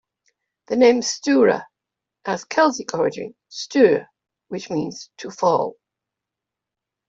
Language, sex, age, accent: English, female, 60-69, England English